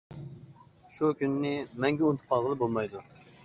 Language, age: Uyghur, 30-39